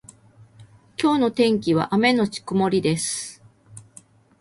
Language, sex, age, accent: Japanese, female, 60-69, 関西